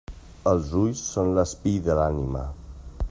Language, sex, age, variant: Catalan, male, 40-49, Central